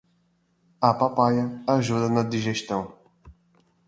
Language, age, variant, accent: Portuguese, 19-29, Portuguese (Brasil), Nordestino